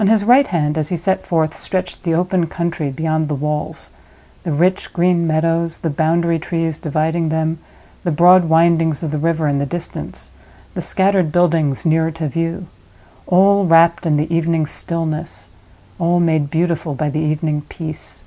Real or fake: real